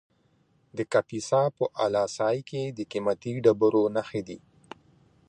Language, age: Pashto, 30-39